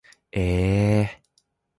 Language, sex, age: Japanese, male, under 19